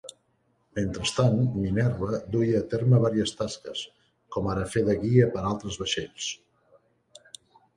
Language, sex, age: Catalan, male, 50-59